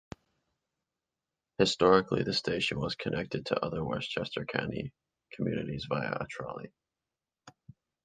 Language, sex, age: English, male, 19-29